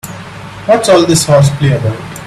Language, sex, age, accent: English, male, 19-29, India and South Asia (India, Pakistan, Sri Lanka)